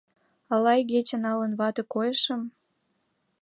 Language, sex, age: Mari, female, 19-29